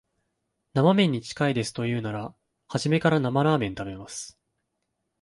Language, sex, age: Japanese, male, 19-29